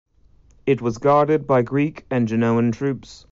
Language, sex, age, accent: English, male, 30-39, Canadian English